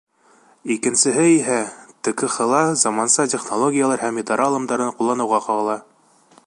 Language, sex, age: Bashkir, male, 19-29